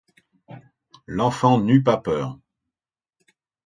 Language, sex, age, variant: French, male, 40-49, Français de métropole